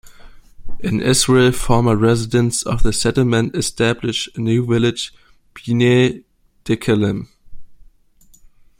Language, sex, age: English, male, 19-29